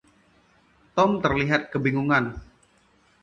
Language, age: Indonesian, 19-29